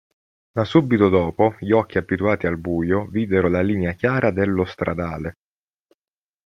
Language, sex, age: Italian, male, 30-39